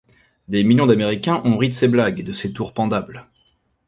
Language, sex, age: French, male, 40-49